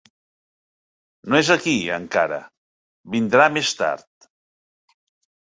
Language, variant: Catalan, Central